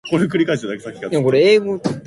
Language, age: English, under 19